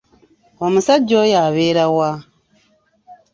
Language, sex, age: Ganda, female, 50-59